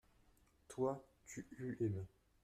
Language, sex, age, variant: French, male, under 19, Français de métropole